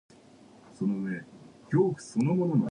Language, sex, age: English, female, 19-29